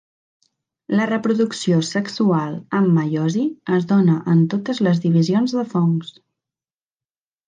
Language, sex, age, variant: Catalan, female, 19-29, Septentrional